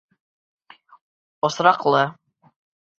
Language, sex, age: Bashkir, male, under 19